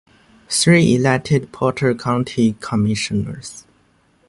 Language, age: English, 19-29